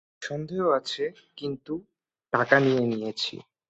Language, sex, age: Bengali, male, 19-29